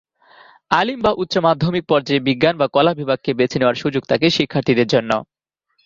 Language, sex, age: Bengali, male, 19-29